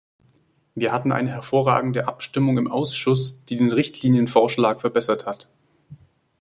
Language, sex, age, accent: German, male, 19-29, Deutschland Deutsch